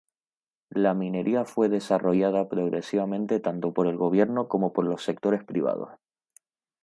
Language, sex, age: Spanish, male, 19-29